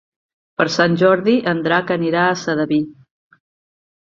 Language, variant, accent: Catalan, Central, central